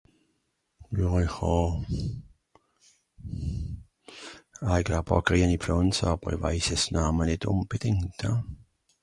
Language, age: Swiss German, 60-69